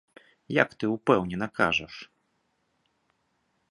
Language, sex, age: Belarusian, male, 30-39